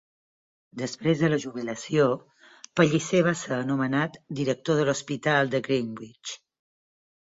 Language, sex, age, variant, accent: Catalan, female, 60-69, Balear, balear